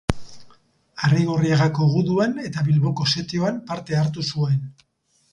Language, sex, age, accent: Basque, male, 50-59, Mendebalekoa (Araba, Bizkaia, Gipuzkoako mendebaleko herri batzuk)